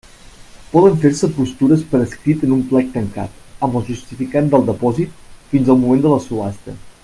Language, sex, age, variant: Catalan, male, 30-39, Central